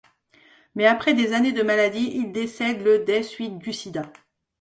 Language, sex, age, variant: French, female, 40-49, Français de métropole